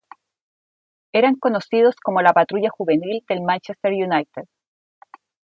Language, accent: Spanish, Chileno: Chile, Cuyo